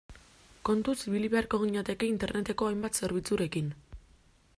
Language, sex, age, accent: Basque, female, 19-29, Mendebalekoa (Araba, Bizkaia, Gipuzkoako mendebaleko herri batzuk)